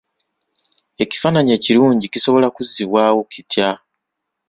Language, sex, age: Ganda, male, 30-39